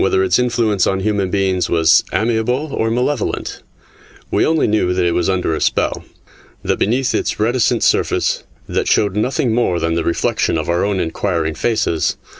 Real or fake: real